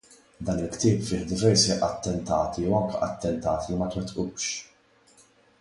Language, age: Maltese, 19-29